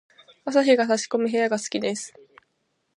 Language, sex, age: Japanese, female, 19-29